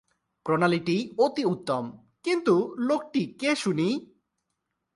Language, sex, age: Bengali, male, 19-29